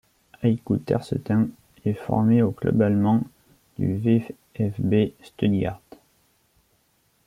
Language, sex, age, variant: French, male, 19-29, Français de métropole